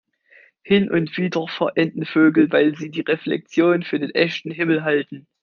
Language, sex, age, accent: German, male, 19-29, Deutschland Deutsch